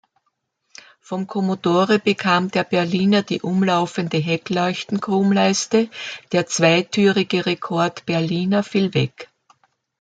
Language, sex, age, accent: German, female, 70-79, Österreichisches Deutsch